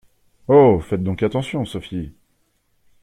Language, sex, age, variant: French, male, 30-39, Français de métropole